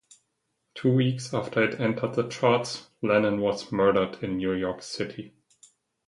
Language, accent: English, German